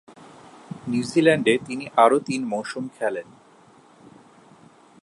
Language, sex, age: Bengali, male, 30-39